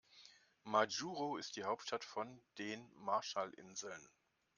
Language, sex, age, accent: German, male, 60-69, Deutschland Deutsch